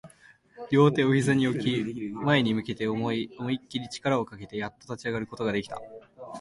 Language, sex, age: Japanese, male, 19-29